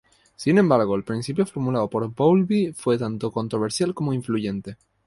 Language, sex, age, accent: Spanish, male, 19-29, España: Islas Canarias